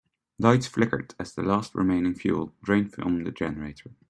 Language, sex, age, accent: English, male, 19-29, United States English